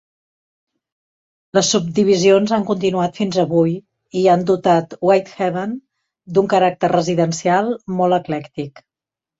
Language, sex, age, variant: Catalan, female, 50-59, Central